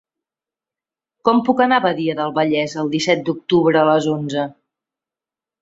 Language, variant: Catalan, Central